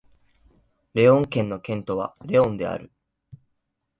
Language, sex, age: Japanese, male, 19-29